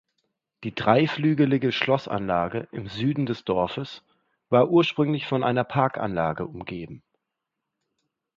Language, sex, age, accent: German, male, 30-39, Deutschland Deutsch